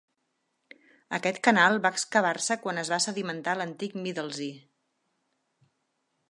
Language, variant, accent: Catalan, Central, central